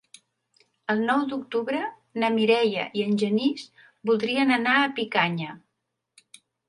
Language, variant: Catalan, Central